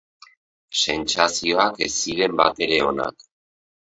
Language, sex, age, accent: Basque, male, 50-59, Erdialdekoa edo Nafarra (Gipuzkoa, Nafarroa)